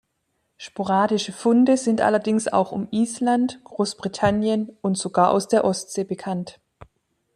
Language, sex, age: German, female, 40-49